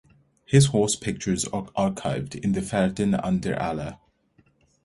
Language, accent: English, Southern African (South Africa, Zimbabwe, Namibia)